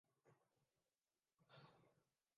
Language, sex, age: Urdu, male, 19-29